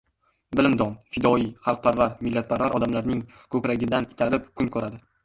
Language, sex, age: Uzbek, male, under 19